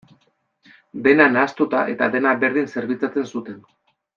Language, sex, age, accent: Basque, male, 19-29, Mendebalekoa (Araba, Bizkaia, Gipuzkoako mendebaleko herri batzuk)